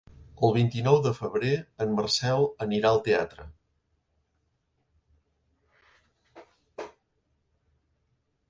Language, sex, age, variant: Catalan, male, 50-59, Central